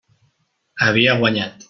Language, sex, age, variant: Catalan, male, 30-39, Central